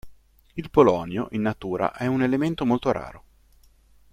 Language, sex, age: Italian, male, 40-49